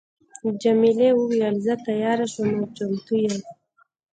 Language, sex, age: Pashto, female, 19-29